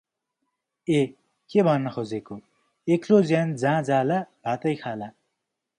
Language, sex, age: Nepali, male, 19-29